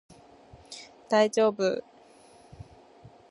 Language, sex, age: Japanese, female, 19-29